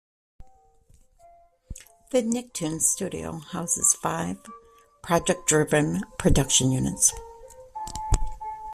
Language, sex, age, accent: English, female, 40-49, United States English